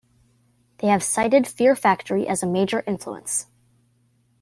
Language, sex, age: English, female, under 19